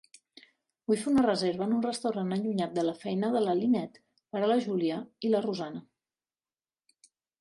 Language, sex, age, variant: Catalan, female, 40-49, Central